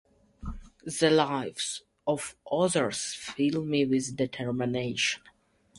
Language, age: English, under 19